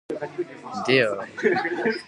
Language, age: English, under 19